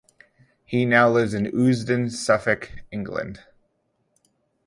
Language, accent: English, United States English